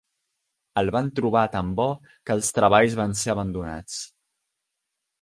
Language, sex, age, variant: Catalan, male, under 19, Central